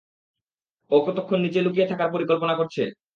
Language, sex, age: Bengali, male, 19-29